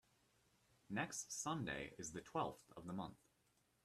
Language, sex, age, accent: English, male, 19-29, United States English